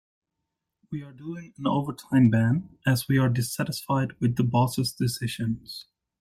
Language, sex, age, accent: English, male, 30-39, United States English